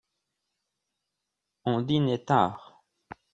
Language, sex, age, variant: French, male, 40-49, Français de métropole